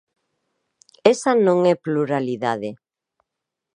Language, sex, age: Galician, female, 40-49